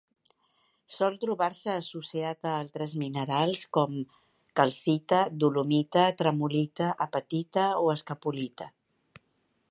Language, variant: Catalan, Central